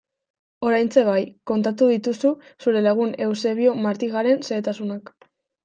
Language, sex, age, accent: Basque, female, 19-29, Mendebalekoa (Araba, Bizkaia, Gipuzkoako mendebaleko herri batzuk)